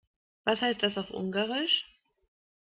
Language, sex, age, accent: German, female, 19-29, Deutschland Deutsch